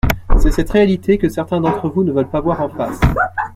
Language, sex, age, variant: French, male, 19-29, Français de métropole